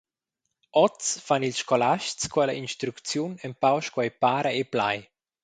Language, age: Romansh, 30-39